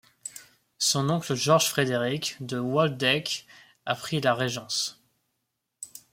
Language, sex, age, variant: French, male, 19-29, Français de métropole